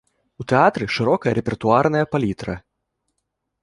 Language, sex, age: Belarusian, male, under 19